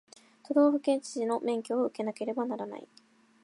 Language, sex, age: Japanese, female, 19-29